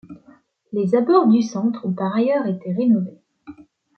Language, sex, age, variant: French, female, 19-29, Français de métropole